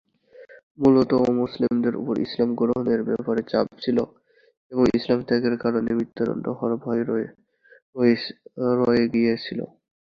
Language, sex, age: Bengali, male, 19-29